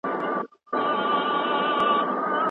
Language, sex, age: Pashto, female, 30-39